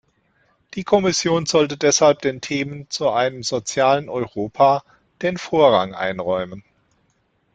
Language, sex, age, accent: German, male, 40-49, Deutschland Deutsch